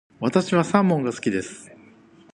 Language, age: Japanese, 19-29